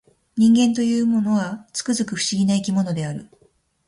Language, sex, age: Japanese, female, 40-49